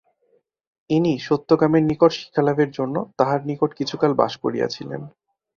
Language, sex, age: Bengali, male, 19-29